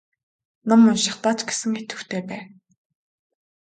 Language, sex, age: Mongolian, female, 19-29